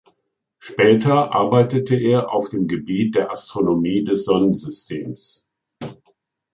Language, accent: German, Deutschland Deutsch